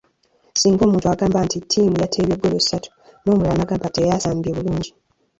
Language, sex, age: Ganda, female, 19-29